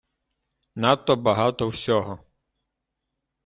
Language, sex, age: Ukrainian, male, 30-39